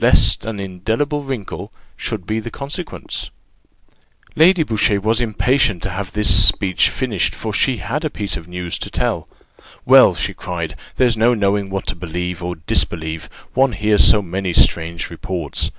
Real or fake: real